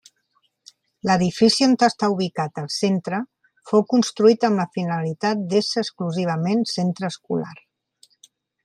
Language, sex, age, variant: Catalan, female, 50-59, Central